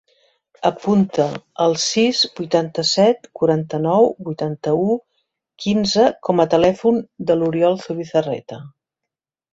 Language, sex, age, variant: Catalan, female, 50-59, Central